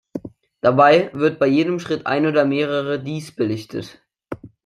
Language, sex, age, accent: German, male, under 19, Deutschland Deutsch